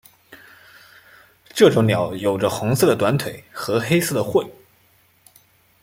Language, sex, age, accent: Chinese, male, 19-29, 出生地：湖北省